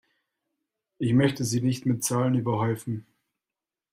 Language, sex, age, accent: German, male, 19-29, Österreichisches Deutsch